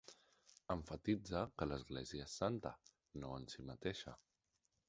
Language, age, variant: Catalan, 19-29, Central